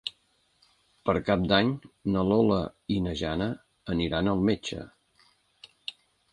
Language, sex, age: Catalan, male, 60-69